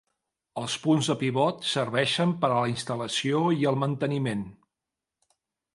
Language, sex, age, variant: Catalan, male, 40-49, Central